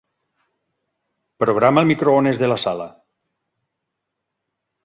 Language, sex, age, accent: Catalan, male, 50-59, valencià